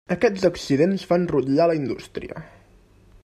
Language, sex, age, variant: Catalan, male, 19-29, Central